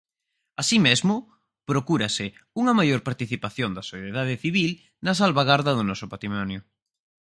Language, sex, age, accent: Galician, male, 19-29, Oriental (común en zona oriental); Normativo (estándar)